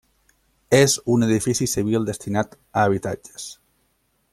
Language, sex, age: Catalan, male, 19-29